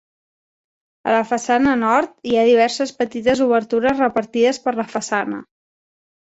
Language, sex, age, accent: Catalan, female, 30-39, Barcelona